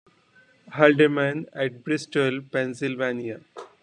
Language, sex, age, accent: English, male, 40-49, India and South Asia (India, Pakistan, Sri Lanka)